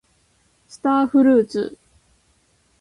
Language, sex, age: Japanese, female, 19-29